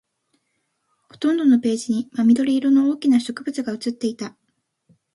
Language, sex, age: Japanese, female, under 19